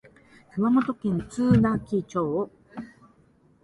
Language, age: Japanese, 60-69